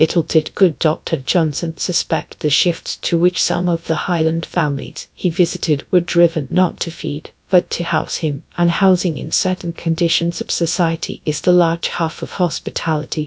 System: TTS, GradTTS